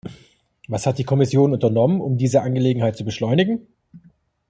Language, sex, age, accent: German, male, 40-49, Deutschland Deutsch